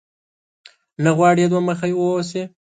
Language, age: Pashto, 19-29